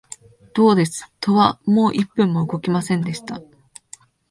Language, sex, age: Japanese, female, 19-29